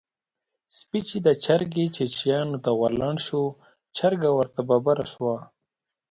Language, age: Pashto, 19-29